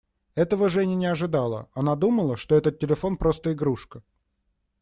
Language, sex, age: Russian, male, 19-29